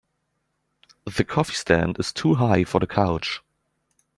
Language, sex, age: English, male, under 19